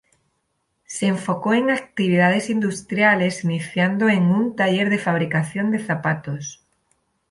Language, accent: Spanish, España: Sur peninsular (Andalucia, Extremadura, Murcia)